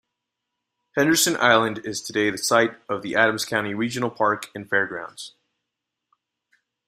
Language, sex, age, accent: English, male, 19-29, United States English